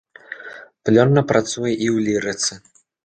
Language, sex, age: Belarusian, male, 19-29